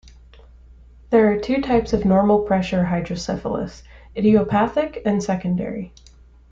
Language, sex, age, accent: English, female, 19-29, United States English